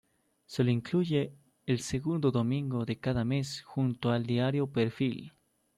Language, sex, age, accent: Spanish, male, 19-29, Andino-Pacífico: Colombia, Perú, Ecuador, oeste de Bolivia y Venezuela andina